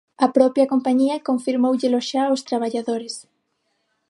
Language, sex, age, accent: Galician, female, under 19, Normativo (estándar); Neofalante